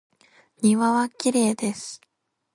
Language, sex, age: Japanese, female, 19-29